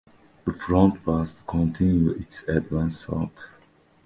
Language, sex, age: English, male, 19-29